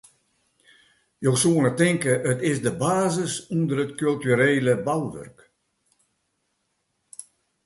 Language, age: Western Frisian, 70-79